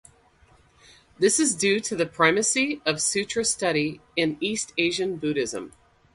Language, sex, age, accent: English, female, 50-59, United States English